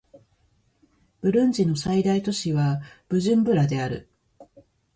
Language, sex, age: Japanese, female, 50-59